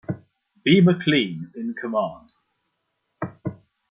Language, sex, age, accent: English, male, 19-29, England English